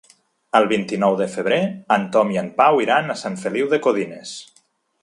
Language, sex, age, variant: Catalan, male, 30-39, Nord-Occidental